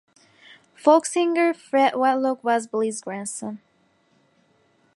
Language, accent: English, Turkish